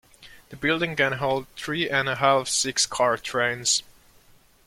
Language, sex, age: English, male, 19-29